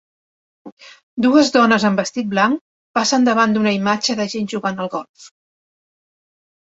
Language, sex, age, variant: Catalan, female, 60-69, Central